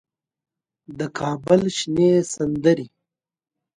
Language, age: Pashto, 19-29